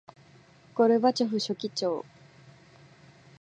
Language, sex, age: Japanese, female, 19-29